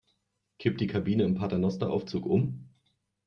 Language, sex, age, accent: German, male, 40-49, Deutschland Deutsch